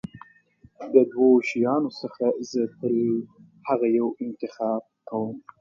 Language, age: Pashto, 19-29